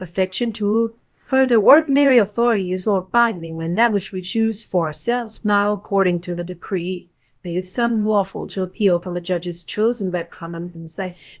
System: TTS, VITS